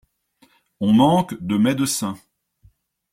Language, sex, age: French, male, 50-59